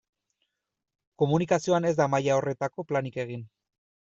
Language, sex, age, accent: Basque, male, 30-39, Erdialdekoa edo Nafarra (Gipuzkoa, Nafarroa)